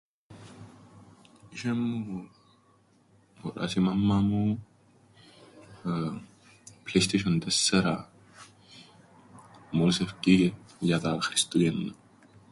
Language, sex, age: Greek, male, 19-29